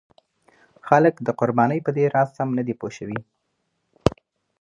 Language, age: Pashto, 19-29